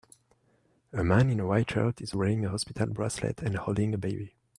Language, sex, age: English, male, 19-29